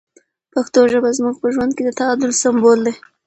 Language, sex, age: Pashto, female, 19-29